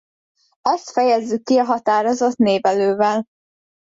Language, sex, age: Hungarian, female, under 19